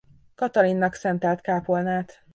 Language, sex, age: Hungarian, female, 19-29